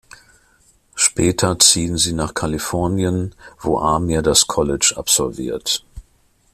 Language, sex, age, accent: German, male, 50-59, Deutschland Deutsch